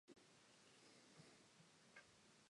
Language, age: English, 19-29